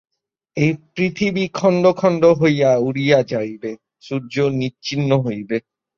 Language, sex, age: Bengali, male, 19-29